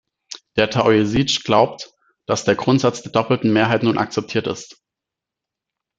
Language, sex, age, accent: German, male, 19-29, Deutschland Deutsch